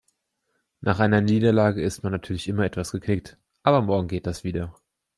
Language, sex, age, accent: German, male, 19-29, Deutschland Deutsch